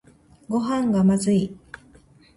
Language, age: Japanese, 50-59